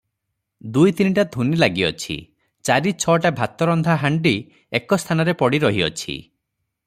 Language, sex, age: Odia, male, 30-39